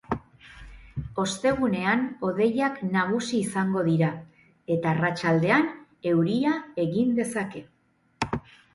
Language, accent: Basque, Erdialdekoa edo Nafarra (Gipuzkoa, Nafarroa)